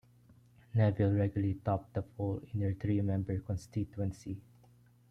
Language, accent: English, Filipino